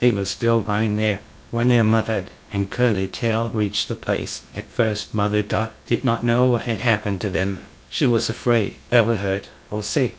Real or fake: fake